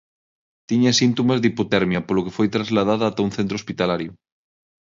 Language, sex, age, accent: Galician, male, 19-29, Central (gheada); Neofalante